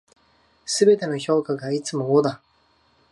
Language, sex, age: Japanese, male, 19-29